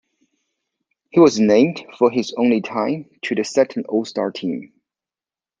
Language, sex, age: English, male, 40-49